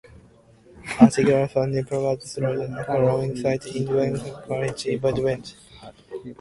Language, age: English, 19-29